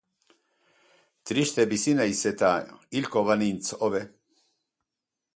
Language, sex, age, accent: Basque, male, 70-79, Erdialdekoa edo Nafarra (Gipuzkoa, Nafarroa)